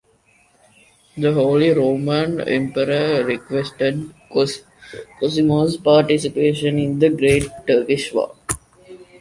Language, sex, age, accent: English, male, under 19, India and South Asia (India, Pakistan, Sri Lanka)